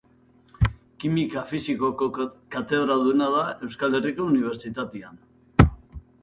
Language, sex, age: Basque, male, 50-59